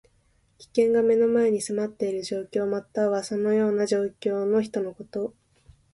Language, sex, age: Japanese, female, under 19